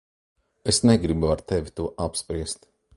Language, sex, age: Latvian, male, 40-49